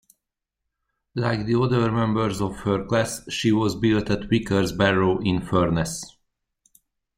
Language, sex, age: English, male, 30-39